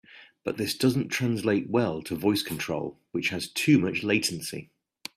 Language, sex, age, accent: English, male, 40-49, England English